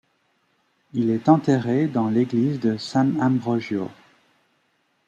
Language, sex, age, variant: French, male, 40-49, Français de métropole